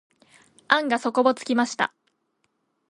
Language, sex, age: Japanese, female, 19-29